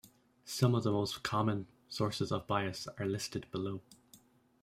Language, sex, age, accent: English, male, 19-29, Irish English